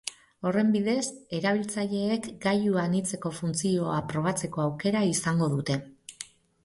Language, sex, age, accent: Basque, female, 50-59, Mendebalekoa (Araba, Bizkaia, Gipuzkoako mendebaleko herri batzuk)